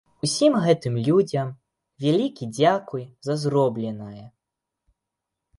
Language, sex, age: Belarusian, male, 19-29